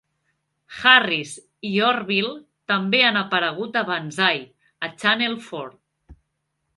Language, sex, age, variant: Catalan, female, 30-39, Central